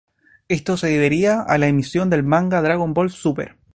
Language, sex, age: Spanish, male, 19-29